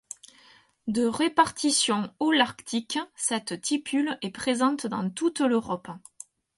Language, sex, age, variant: French, female, 30-39, Français de métropole